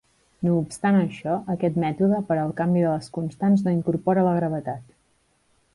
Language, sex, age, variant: Catalan, female, 30-39, Central